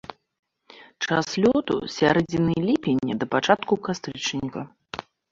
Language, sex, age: Belarusian, female, 40-49